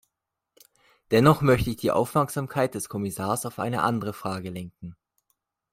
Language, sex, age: German, male, 19-29